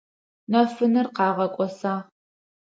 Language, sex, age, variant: Adyghe, female, 19-29, Адыгабзэ (Кирил, пстэумэ зэдыряе)